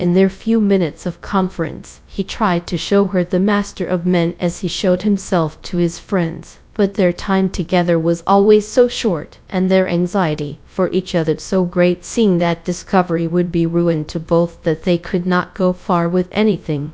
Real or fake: fake